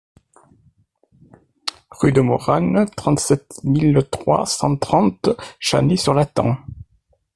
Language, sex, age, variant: French, male, 50-59, Français de métropole